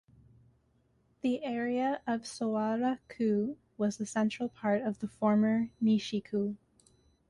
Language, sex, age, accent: English, female, 19-29, Canadian English